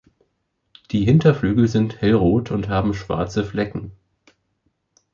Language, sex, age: German, male, 19-29